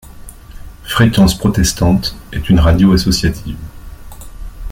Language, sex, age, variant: French, male, 40-49, Français de métropole